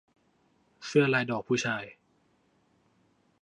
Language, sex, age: Thai, male, under 19